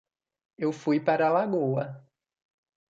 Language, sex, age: Portuguese, male, 19-29